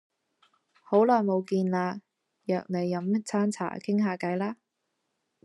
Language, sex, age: Cantonese, female, 30-39